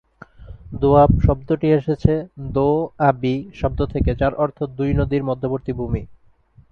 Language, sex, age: Bengali, male, 19-29